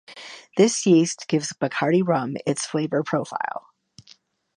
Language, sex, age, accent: English, female, 50-59, United States English